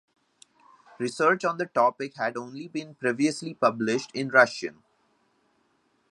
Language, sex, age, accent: English, male, 19-29, India and South Asia (India, Pakistan, Sri Lanka)